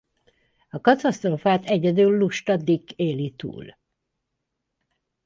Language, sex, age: Hungarian, female, 70-79